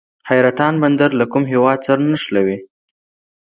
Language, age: Pashto, under 19